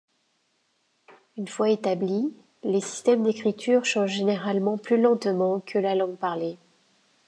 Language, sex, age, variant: French, female, 50-59, Français de métropole